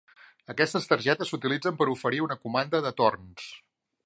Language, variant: Catalan, Central